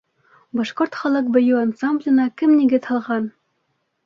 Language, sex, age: Bashkir, female, under 19